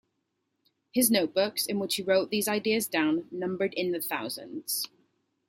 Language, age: English, 19-29